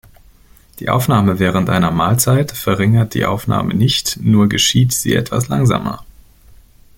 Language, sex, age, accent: German, male, 30-39, Deutschland Deutsch